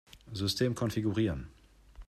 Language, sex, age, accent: German, male, 30-39, Deutschland Deutsch